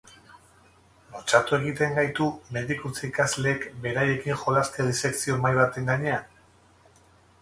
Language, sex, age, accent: Basque, male, 50-59, Erdialdekoa edo Nafarra (Gipuzkoa, Nafarroa)